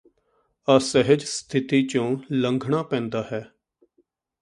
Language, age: Punjabi, 40-49